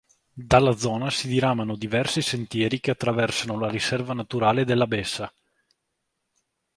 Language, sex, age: Italian, male, 19-29